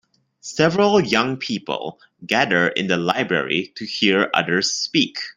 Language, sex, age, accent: English, male, 19-29, Malaysian English